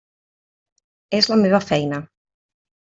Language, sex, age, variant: Catalan, female, 30-39, Central